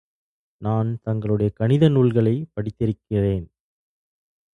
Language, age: Tamil, 40-49